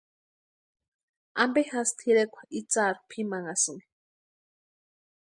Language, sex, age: Western Highland Purepecha, female, 19-29